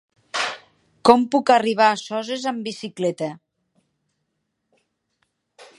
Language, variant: Catalan, Nord-Occidental